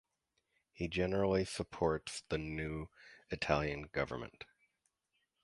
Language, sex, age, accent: English, male, 40-49, United States English